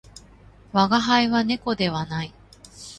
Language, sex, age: Japanese, female, 30-39